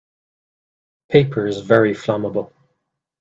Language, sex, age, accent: English, male, 30-39, Irish English